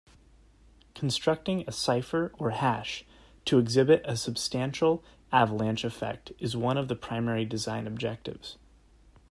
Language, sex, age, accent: English, male, 19-29, United States English